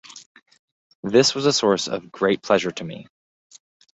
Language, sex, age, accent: English, male, 19-29, United States English